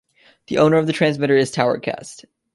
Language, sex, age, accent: English, male, under 19, United States English